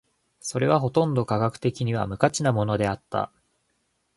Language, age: Japanese, 19-29